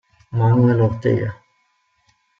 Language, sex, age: Italian, male, 40-49